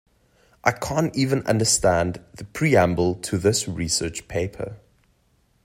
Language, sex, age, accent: English, male, 30-39, Southern African (South Africa, Zimbabwe, Namibia)